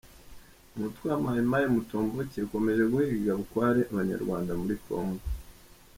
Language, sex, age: Kinyarwanda, male, 30-39